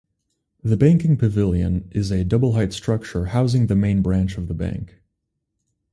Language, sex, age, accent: English, male, 19-29, United States English